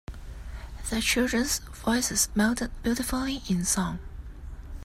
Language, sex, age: English, male, under 19